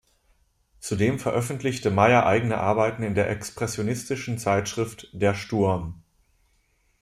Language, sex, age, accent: German, male, 30-39, Deutschland Deutsch